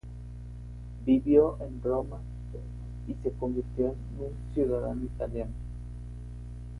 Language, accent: Spanish, México